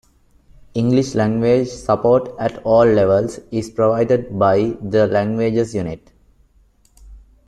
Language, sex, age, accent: English, male, 19-29, India and South Asia (India, Pakistan, Sri Lanka)